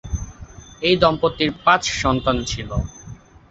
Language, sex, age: Bengali, male, under 19